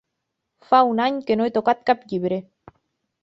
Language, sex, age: Catalan, female, 30-39